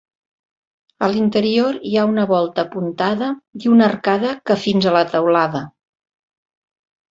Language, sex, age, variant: Catalan, female, 60-69, Central